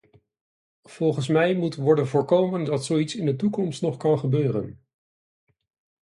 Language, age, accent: Dutch, 40-49, Nederlands Nederlands